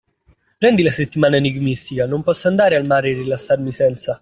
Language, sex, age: Italian, male, 19-29